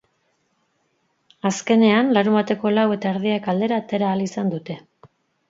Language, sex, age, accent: Basque, female, 40-49, Mendebalekoa (Araba, Bizkaia, Gipuzkoako mendebaleko herri batzuk)